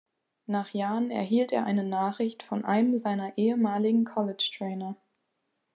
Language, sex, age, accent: German, female, 19-29, Deutschland Deutsch